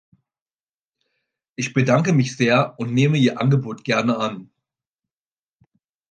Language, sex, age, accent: German, male, 19-29, Deutschland Deutsch